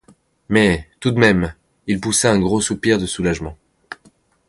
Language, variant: French, Français de métropole